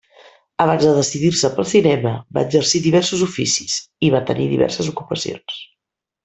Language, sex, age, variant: Catalan, female, 40-49, Central